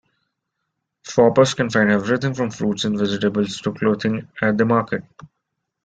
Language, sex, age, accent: English, male, 19-29, India and South Asia (India, Pakistan, Sri Lanka)